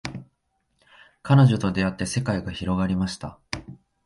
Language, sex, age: Japanese, male, 19-29